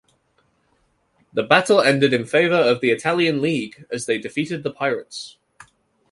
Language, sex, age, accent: English, male, 19-29, England English